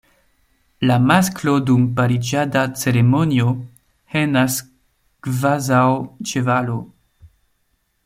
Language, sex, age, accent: Esperanto, male, 19-29, Internacia